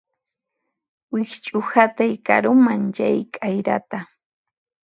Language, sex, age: Puno Quechua, female, 30-39